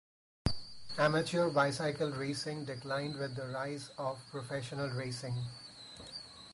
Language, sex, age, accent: English, male, 30-39, India and South Asia (India, Pakistan, Sri Lanka)